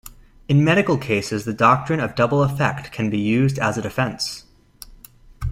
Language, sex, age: English, male, 19-29